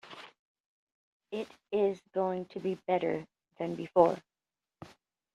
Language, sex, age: English, female, 40-49